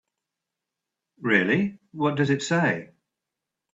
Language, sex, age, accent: English, male, 60-69, England English